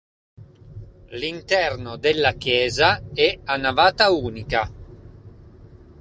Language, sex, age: Italian, male, 30-39